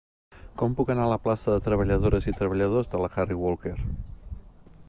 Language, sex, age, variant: Catalan, male, 40-49, Central